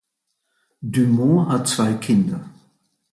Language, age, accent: German, 70-79, Deutschland Deutsch